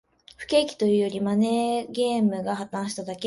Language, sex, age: Japanese, female, 19-29